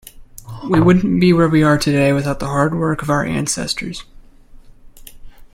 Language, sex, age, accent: English, male, 19-29, United States English